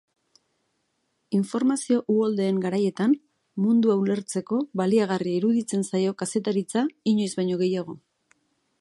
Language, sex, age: Basque, female, 40-49